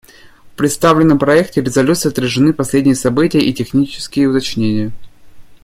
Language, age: Russian, 19-29